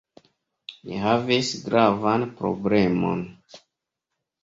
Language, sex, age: Esperanto, male, 30-39